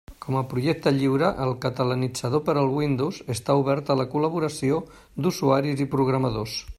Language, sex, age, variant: Catalan, male, 60-69, Nord-Occidental